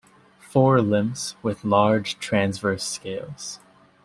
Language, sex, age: English, male, 19-29